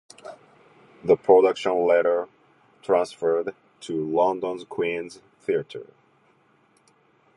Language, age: English, 50-59